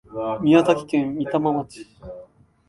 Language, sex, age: Japanese, male, 19-29